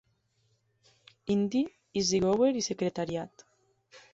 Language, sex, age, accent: Catalan, female, 19-29, valencià